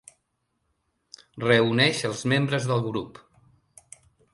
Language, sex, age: Catalan, male, 50-59